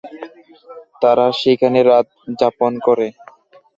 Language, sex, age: Bengali, male, under 19